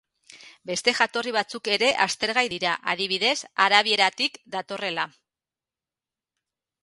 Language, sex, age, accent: Basque, female, 40-49, Mendebalekoa (Araba, Bizkaia, Gipuzkoako mendebaleko herri batzuk)